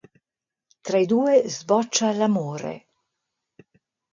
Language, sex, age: Italian, female, 60-69